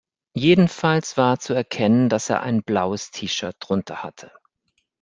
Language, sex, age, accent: German, male, 50-59, Deutschland Deutsch